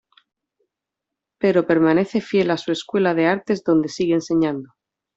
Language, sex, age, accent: Spanish, female, 30-39, España: Sur peninsular (Andalucia, Extremadura, Murcia)